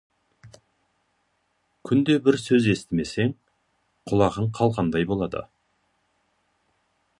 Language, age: Kazakh, 40-49